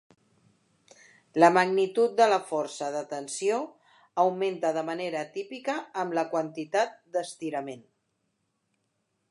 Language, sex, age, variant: Catalan, female, 50-59, Central